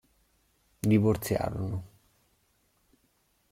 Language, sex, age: Italian, male, 30-39